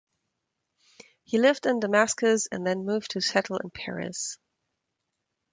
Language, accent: English, Canadian English; German English